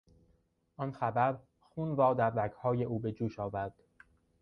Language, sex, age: Persian, male, 19-29